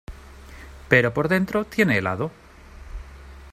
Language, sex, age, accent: Spanish, male, 30-39, España: Norte peninsular (Asturias, Castilla y León, Cantabria, País Vasco, Navarra, Aragón, La Rioja, Guadalajara, Cuenca)